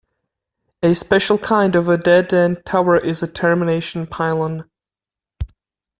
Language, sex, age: English, male, 19-29